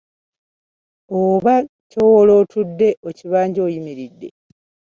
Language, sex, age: Ganda, female, 50-59